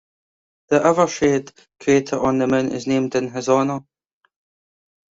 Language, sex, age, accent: English, male, 19-29, Scottish English